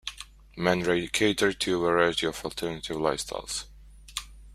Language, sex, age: English, male, 19-29